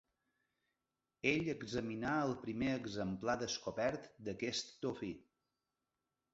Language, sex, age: Catalan, male, 40-49